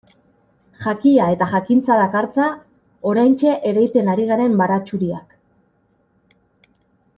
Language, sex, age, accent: Basque, female, 30-39, Mendebalekoa (Araba, Bizkaia, Gipuzkoako mendebaleko herri batzuk)